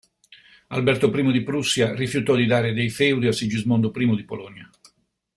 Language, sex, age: Italian, male, 60-69